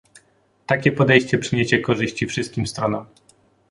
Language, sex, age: Polish, male, 19-29